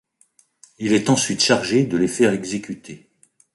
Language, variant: French, Français de métropole